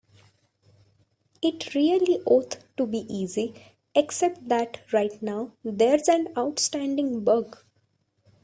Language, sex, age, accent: English, female, 19-29, India and South Asia (India, Pakistan, Sri Lanka)